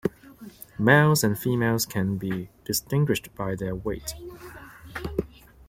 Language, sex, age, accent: English, male, 30-39, Hong Kong English